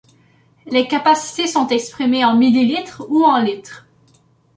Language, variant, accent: French, Français d'Amérique du Nord, Français du Canada